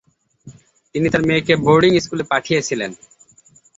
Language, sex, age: Bengali, male, 30-39